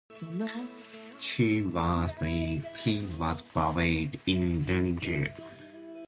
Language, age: English, under 19